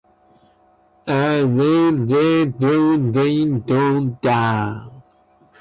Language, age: English, 19-29